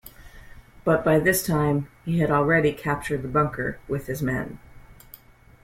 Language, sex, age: English, female, 40-49